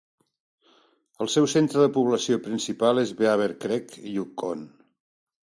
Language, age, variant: Catalan, 60-69, Central